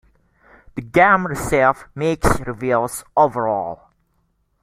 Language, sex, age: English, male, under 19